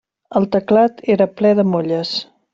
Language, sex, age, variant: Catalan, female, 50-59, Central